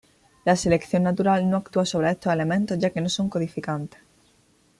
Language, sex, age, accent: Spanish, female, 19-29, España: Sur peninsular (Andalucia, Extremadura, Murcia)